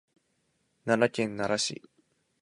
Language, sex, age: Japanese, male, 19-29